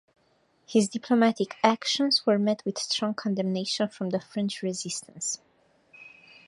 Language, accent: English, United States English